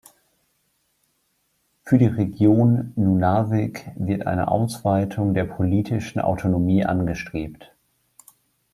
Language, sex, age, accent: German, male, 30-39, Deutschland Deutsch